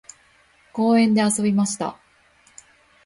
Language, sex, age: Japanese, female, 19-29